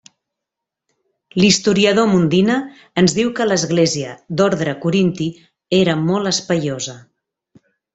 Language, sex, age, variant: Catalan, female, 40-49, Central